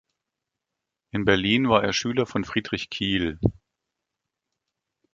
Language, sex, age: German, male, 50-59